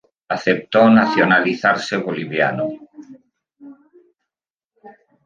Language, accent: Spanish, España: Norte peninsular (Asturias, Castilla y León, Cantabria, País Vasco, Navarra, Aragón, La Rioja, Guadalajara, Cuenca)